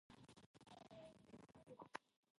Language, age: English, 19-29